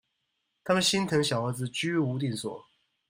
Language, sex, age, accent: Chinese, male, 30-39, 出生地：高雄市